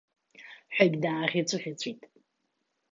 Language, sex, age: Abkhazian, female, 40-49